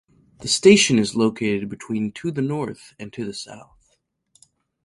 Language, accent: English, United States English